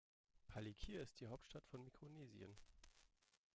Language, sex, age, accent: German, male, 30-39, Deutschland Deutsch